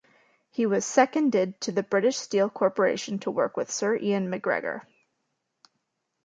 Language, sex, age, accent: English, female, 19-29, United States English